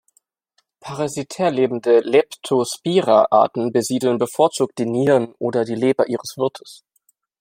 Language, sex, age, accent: German, male, 19-29, Deutschland Deutsch